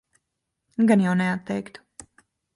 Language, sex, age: Latvian, female, 30-39